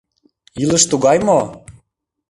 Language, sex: Mari, male